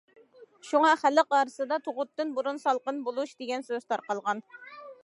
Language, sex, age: Uyghur, female, 30-39